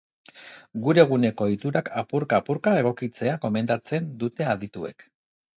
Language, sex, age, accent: Basque, male, 40-49, Mendebalekoa (Araba, Bizkaia, Gipuzkoako mendebaleko herri batzuk)